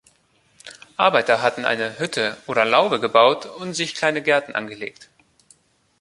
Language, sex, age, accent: German, male, 19-29, Deutschland Deutsch